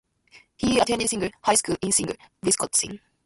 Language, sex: English, female